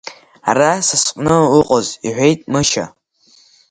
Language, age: Abkhazian, under 19